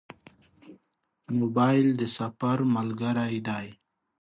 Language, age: Pashto, 19-29